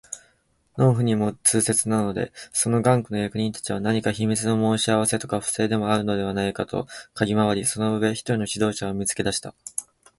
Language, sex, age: Japanese, male, 19-29